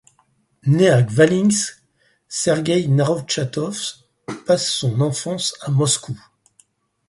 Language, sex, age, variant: French, male, 60-69, Français de métropole